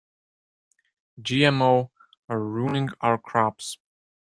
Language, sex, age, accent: English, male, 19-29, United States English